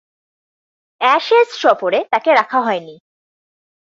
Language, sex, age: Bengali, female, 19-29